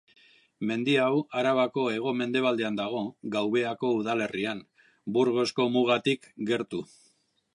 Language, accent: Basque, Mendebalekoa (Araba, Bizkaia, Gipuzkoako mendebaleko herri batzuk)